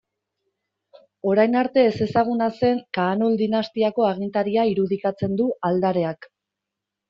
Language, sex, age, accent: Basque, female, 19-29, Erdialdekoa edo Nafarra (Gipuzkoa, Nafarroa)